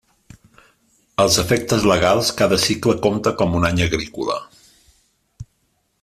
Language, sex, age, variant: Catalan, male, 50-59, Central